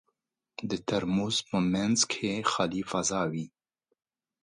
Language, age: Pashto, 50-59